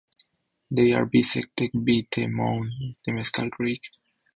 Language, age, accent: English, under 19, United States English